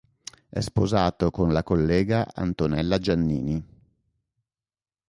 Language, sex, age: Italian, male, 30-39